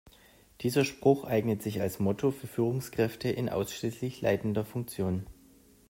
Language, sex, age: German, male, 30-39